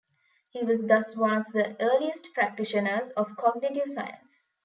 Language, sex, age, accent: English, female, 19-29, India and South Asia (India, Pakistan, Sri Lanka)